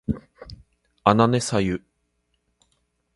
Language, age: Japanese, 40-49